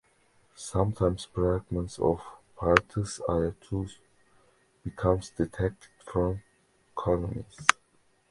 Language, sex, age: English, male, 19-29